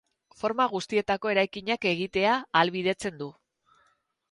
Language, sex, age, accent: Basque, female, 40-49, Erdialdekoa edo Nafarra (Gipuzkoa, Nafarroa)